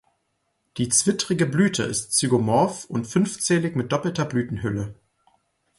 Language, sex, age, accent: German, male, 19-29, Deutschland Deutsch